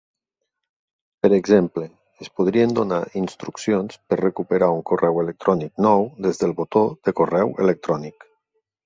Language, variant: Catalan, Nord-Occidental